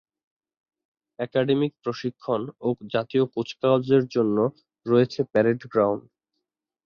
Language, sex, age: Bengali, male, 19-29